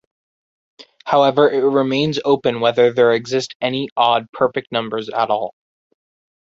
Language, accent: English, United States English